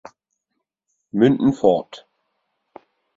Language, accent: German, Deutschland Deutsch